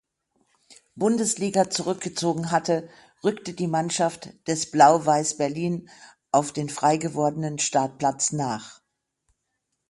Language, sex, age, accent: German, female, 50-59, Deutschland Deutsch